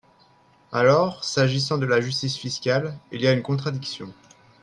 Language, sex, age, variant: French, male, 19-29, Français de métropole